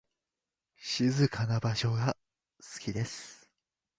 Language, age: Japanese, 19-29